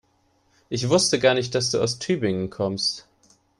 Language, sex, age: German, male, 19-29